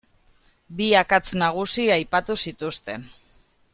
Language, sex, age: Basque, female, 30-39